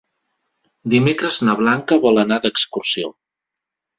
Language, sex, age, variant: Catalan, male, 30-39, Central